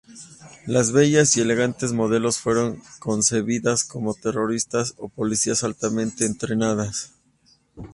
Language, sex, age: Spanish, male, 30-39